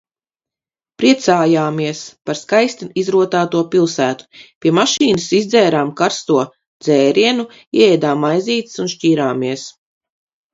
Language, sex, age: Latvian, female, 50-59